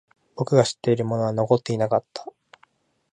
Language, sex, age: Japanese, male, 19-29